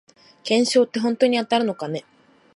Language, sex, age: Japanese, female, 19-29